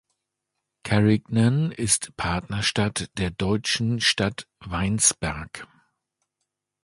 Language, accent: German, Deutschland Deutsch